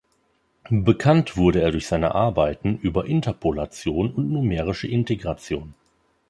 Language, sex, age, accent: German, male, 30-39, Deutschland Deutsch